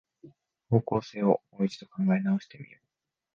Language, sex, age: Japanese, male, 19-29